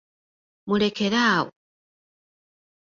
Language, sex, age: Ganda, female, 30-39